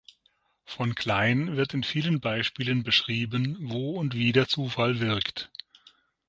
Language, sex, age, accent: German, male, 50-59, Deutschland Deutsch; Süddeutsch